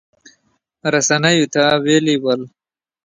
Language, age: Pashto, 19-29